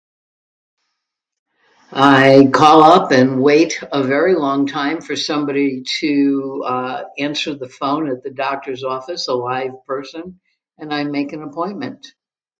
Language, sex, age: English, female, 70-79